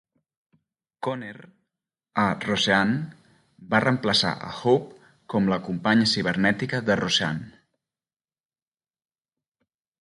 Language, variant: Catalan, Central